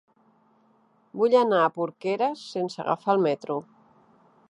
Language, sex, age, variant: Catalan, female, 50-59, Central